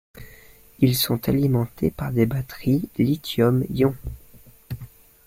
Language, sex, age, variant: French, male, under 19, Français de métropole